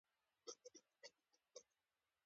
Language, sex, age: Pashto, female, 19-29